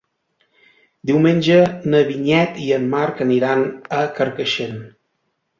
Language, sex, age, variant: Catalan, male, 30-39, Central